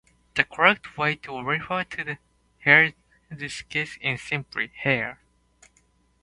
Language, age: English, 19-29